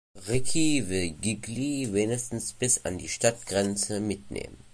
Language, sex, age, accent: German, male, under 19, Deutschland Deutsch